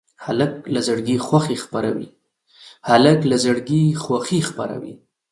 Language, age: Pashto, 30-39